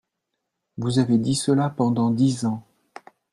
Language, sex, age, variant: French, male, 40-49, Français de métropole